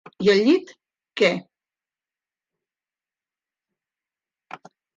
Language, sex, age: Catalan, female, 50-59